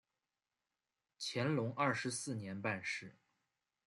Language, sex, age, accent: Chinese, male, 19-29, 出生地：河南省